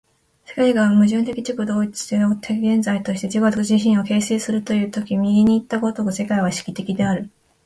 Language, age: Japanese, 19-29